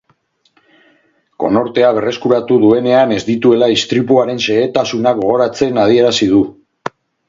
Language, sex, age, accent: Basque, male, 40-49, Mendebalekoa (Araba, Bizkaia, Gipuzkoako mendebaleko herri batzuk)